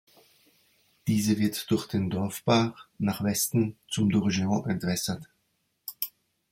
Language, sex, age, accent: German, male, 40-49, Österreichisches Deutsch